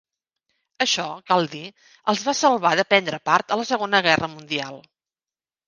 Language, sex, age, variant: Catalan, female, 50-59, Nord-Occidental